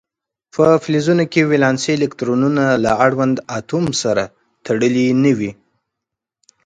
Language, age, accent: Pashto, 19-29, کندهارۍ لهجه